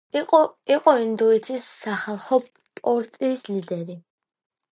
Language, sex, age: Georgian, female, under 19